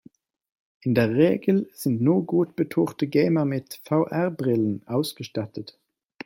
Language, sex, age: German, male, 30-39